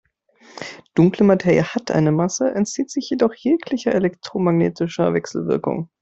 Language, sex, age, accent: German, male, 19-29, Deutschland Deutsch